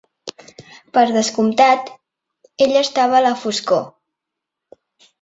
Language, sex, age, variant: Catalan, male, 40-49, Central